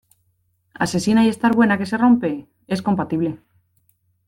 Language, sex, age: Spanish, female, 30-39